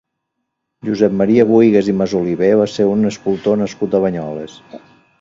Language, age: Catalan, 40-49